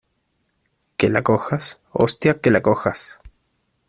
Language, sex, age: Spanish, male, 19-29